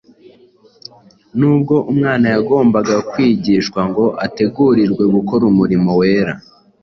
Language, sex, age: Kinyarwanda, male, 19-29